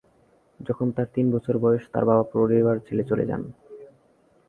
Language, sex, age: Bengali, male, 19-29